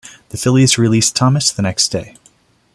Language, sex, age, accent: English, male, 30-39, United States English